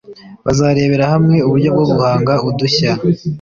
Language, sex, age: Kinyarwanda, male, 19-29